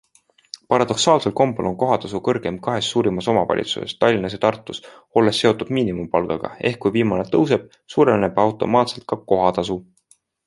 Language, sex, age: Estonian, male, 19-29